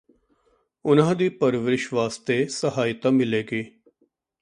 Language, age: Punjabi, 40-49